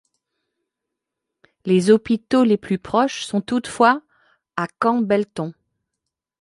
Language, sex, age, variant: French, female, 50-59, Français de métropole